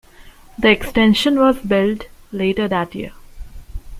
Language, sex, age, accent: English, female, 19-29, India and South Asia (India, Pakistan, Sri Lanka)